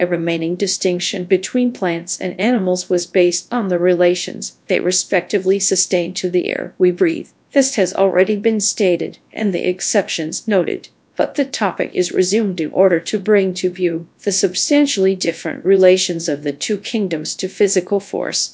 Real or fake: fake